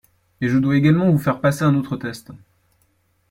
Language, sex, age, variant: French, male, 19-29, Français de métropole